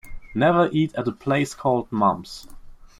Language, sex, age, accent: English, male, under 19, German Accent